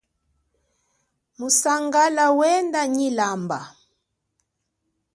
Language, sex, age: Chokwe, female, 30-39